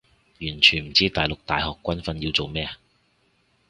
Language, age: Cantonese, 30-39